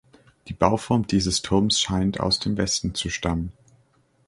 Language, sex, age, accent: German, male, under 19, Deutschland Deutsch